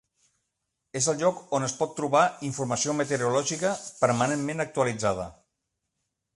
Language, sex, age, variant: Catalan, male, 50-59, Central